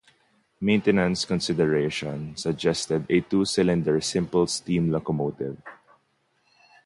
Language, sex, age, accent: English, male, 19-29, Filipino